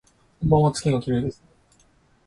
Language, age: Japanese, 30-39